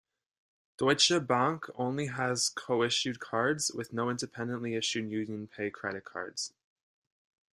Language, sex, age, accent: English, male, 19-29, United States English